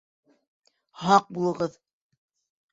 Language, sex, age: Bashkir, female, 60-69